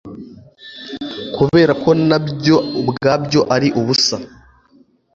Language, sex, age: Kinyarwanda, male, under 19